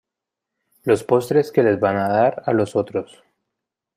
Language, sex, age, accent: Spanish, male, 19-29, Andino-Pacífico: Colombia, Perú, Ecuador, oeste de Bolivia y Venezuela andina